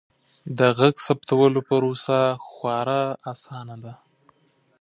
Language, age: Pashto, 19-29